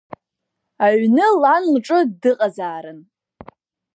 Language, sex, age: Abkhazian, female, under 19